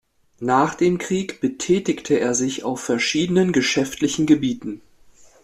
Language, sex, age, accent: German, male, 40-49, Deutschland Deutsch